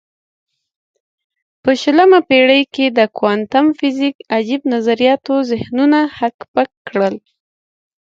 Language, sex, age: Pashto, female, 30-39